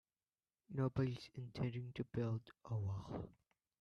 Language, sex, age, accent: English, male, under 19, United States English